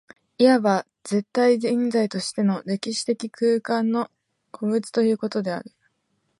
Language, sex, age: Japanese, female, 19-29